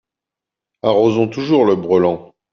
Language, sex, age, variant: French, male, 30-39, Français de métropole